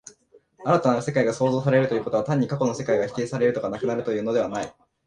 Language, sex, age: Japanese, male, 19-29